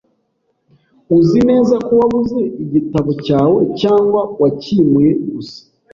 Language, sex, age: Kinyarwanda, male, 30-39